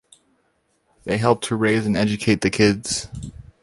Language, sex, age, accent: English, male, 19-29, United States English